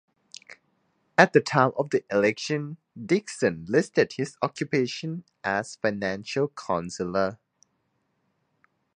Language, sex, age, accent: English, male, 19-29, Filipino